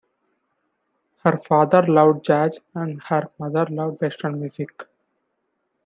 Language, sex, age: English, male, 19-29